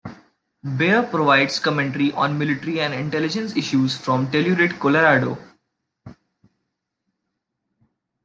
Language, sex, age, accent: English, male, 19-29, India and South Asia (India, Pakistan, Sri Lanka)